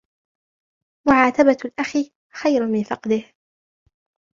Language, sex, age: Arabic, female, 19-29